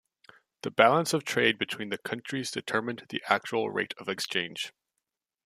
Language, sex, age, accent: English, male, 19-29, Canadian English